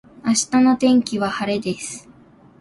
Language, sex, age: Japanese, female, 19-29